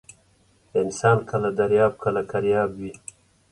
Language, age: Pashto, 60-69